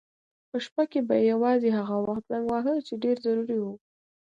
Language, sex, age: Pashto, female, under 19